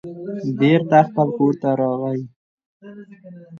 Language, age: Pashto, 19-29